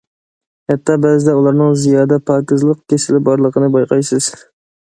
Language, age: Uyghur, 19-29